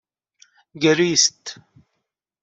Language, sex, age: Persian, male, 30-39